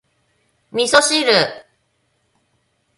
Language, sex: Japanese, female